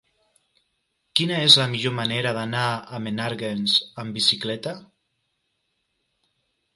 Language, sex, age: Catalan, male, 30-39